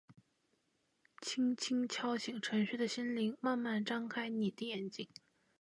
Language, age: Chinese, 19-29